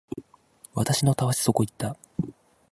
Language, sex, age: Japanese, male, under 19